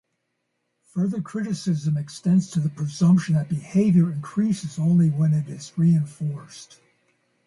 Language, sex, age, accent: English, male, 70-79, United States English